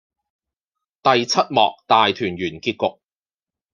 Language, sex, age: Cantonese, male, 40-49